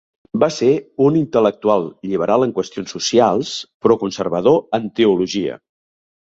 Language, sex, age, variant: Catalan, male, 50-59, Central